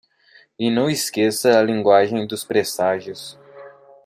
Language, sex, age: Portuguese, male, 19-29